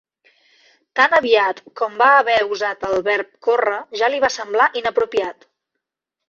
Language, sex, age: Catalan, female, 30-39